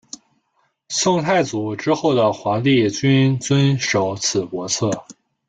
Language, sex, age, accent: Chinese, male, 19-29, 出生地：河南省